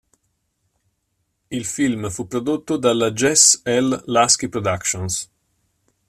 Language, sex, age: Italian, male, 50-59